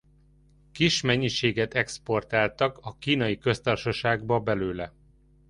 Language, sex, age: Hungarian, male, 30-39